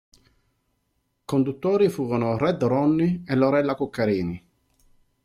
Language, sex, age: Italian, male, 50-59